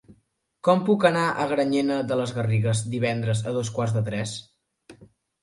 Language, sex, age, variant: Catalan, male, under 19, Central